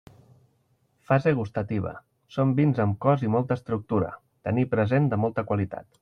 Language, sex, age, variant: Catalan, male, 30-39, Central